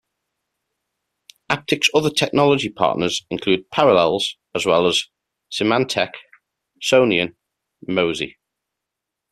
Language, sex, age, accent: English, male, 30-39, England English